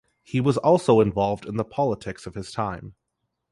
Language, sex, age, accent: English, male, 19-29, Canadian English